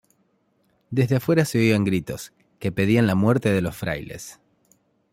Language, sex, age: Spanish, male, 30-39